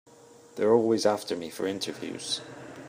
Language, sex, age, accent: English, male, 30-39, England English